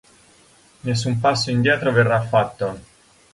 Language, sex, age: Italian, male, 30-39